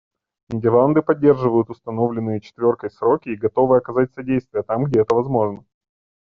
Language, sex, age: Russian, male, 30-39